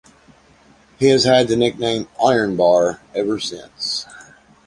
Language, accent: English, United States English